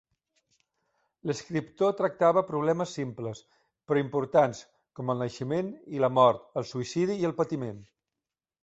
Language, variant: Catalan, Central